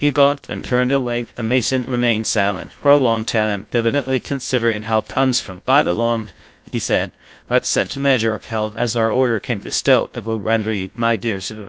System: TTS, GlowTTS